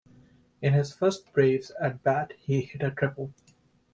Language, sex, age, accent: English, male, 19-29, United States English